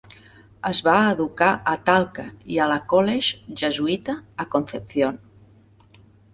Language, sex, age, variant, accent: Catalan, female, 40-49, Central, central